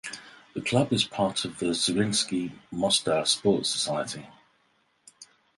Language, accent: English, England English